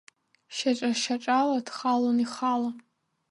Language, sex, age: Abkhazian, female, under 19